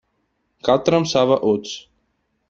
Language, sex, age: Latvian, male, 19-29